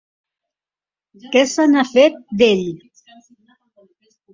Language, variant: Catalan, Central